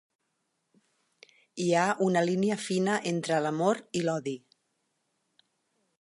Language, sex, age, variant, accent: Catalan, female, 50-59, Central, central